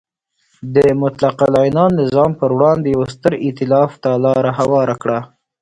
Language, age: Pashto, 40-49